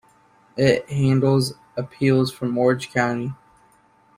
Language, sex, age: English, male, 19-29